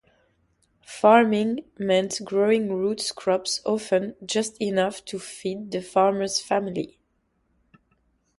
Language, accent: English, United States English